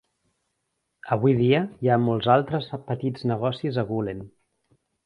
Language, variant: Catalan, Central